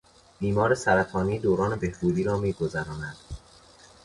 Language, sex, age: Persian, male, under 19